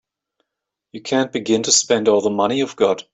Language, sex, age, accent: English, male, 50-59, United States English